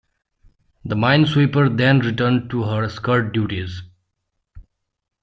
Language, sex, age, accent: English, male, 19-29, United States English